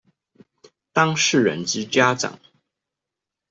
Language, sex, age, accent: Chinese, male, 30-39, 出生地：臺南市